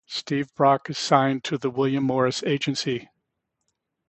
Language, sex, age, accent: English, male, 60-69, United States English